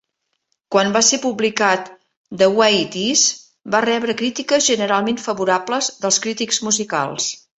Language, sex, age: Catalan, female, 60-69